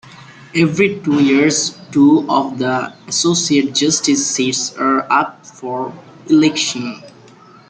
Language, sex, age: English, male, 19-29